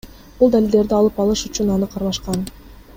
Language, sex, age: Kyrgyz, female, 19-29